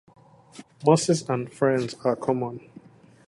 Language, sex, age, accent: English, male, 19-29, Nigerian English